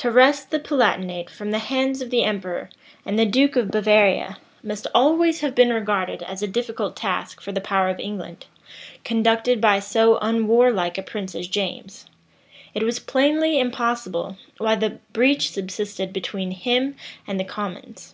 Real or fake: real